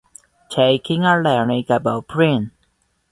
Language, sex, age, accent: Spanish, male, 19-29, Caribe: Cuba, Venezuela, Puerto Rico, República Dominicana, Panamá, Colombia caribeña, México caribeño, Costa del golfo de México